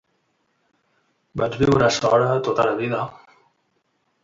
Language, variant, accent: Catalan, Central, central